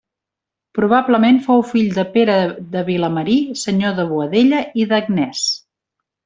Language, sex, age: Catalan, female, 50-59